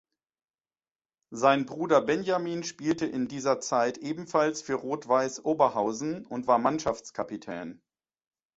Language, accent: German, Deutschland Deutsch